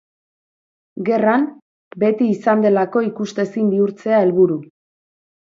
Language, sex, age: Basque, female, 40-49